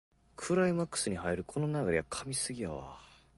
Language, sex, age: Japanese, male, under 19